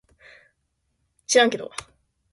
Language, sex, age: Japanese, female, 19-29